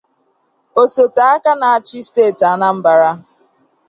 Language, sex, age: Igbo, female, 19-29